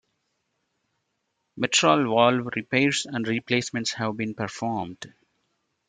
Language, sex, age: English, male, 40-49